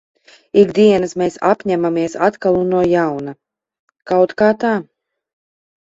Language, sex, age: Latvian, female, 30-39